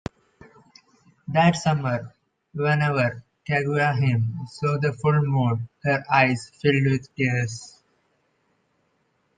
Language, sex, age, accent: English, male, under 19, India and South Asia (India, Pakistan, Sri Lanka)